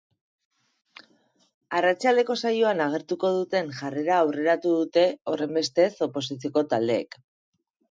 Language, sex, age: Basque, female, 40-49